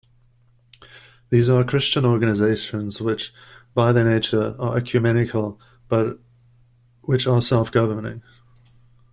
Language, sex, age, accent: English, male, 30-39, Southern African (South Africa, Zimbabwe, Namibia)